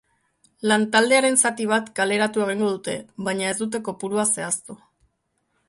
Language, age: Basque, 19-29